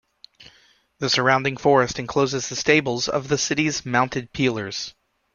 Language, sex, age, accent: English, male, 30-39, United States English